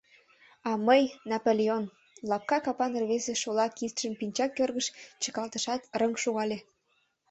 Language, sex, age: Mari, female, under 19